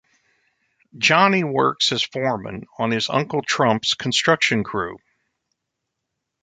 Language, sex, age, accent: English, male, 60-69, United States English